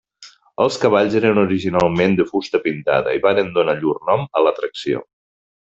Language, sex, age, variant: Catalan, male, 40-49, Nord-Occidental